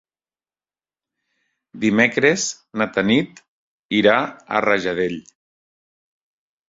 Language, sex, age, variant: Catalan, male, 30-39, Septentrional